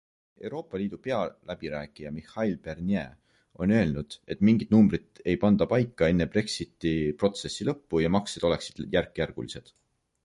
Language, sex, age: Estonian, male, 19-29